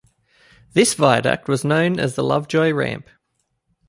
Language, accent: English, Australian English